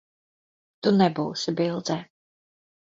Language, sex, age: Latvian, female, 40-49